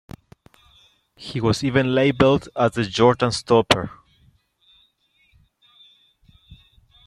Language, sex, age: English, male, 30-39